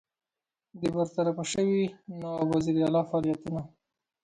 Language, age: Pashto, 19-29